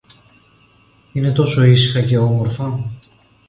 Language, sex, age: Greek, male, 40-49